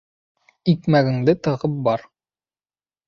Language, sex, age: Bashkir, male, 19-29